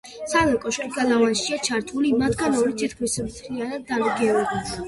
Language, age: Georgian, under 19